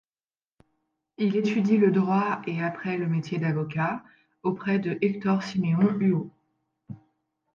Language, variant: French, Français de métropole